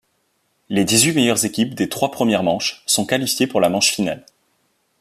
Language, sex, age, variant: French, male, 19-29, Français de métropole